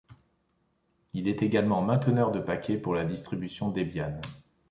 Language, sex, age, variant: French, male, 40-49, Français de métropole